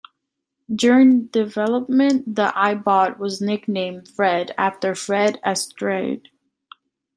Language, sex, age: English, female, 19-29